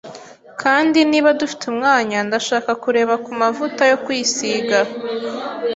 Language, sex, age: Kinyarwanda, female, 19-29